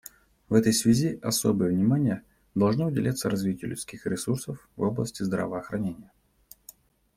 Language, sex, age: Russian, male, 30-39